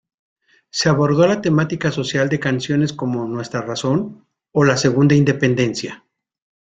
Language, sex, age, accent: Spanish, male, 50-59, México